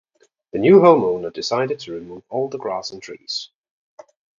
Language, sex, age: English, male, 30-39